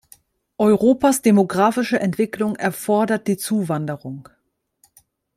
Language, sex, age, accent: German, female, 30-39, Deutschland Deutsch